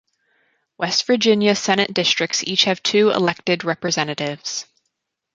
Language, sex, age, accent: English, female, 30-39, United States English